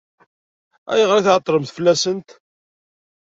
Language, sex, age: Kabyle, male, 40-49